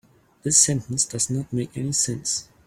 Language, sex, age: English, male, 19-29